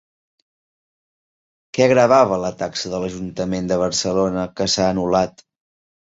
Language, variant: Catalan, Central